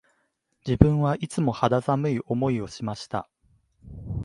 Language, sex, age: Japanese, male, 19-29